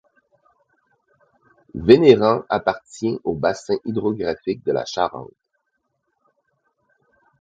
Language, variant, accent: French, Français d'Amérique du Nord, Français du Canada